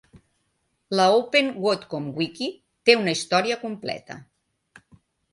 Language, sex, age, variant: Catalan, female, 50-59, Central